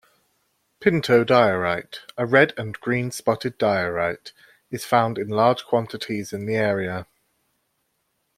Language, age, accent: English, 19-29, England English